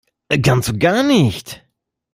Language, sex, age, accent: German, male, 30-39, Deutschland Deutsch